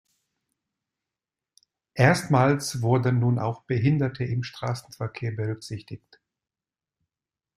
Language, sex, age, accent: German, male, 50-59, Deutschland Deutsch